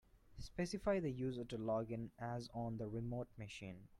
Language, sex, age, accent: English, male, 19-29, India and South Asia (India, Pakistan, Sri Lanka)